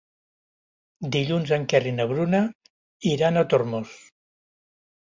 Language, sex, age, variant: Catalan, male, 60-69, Central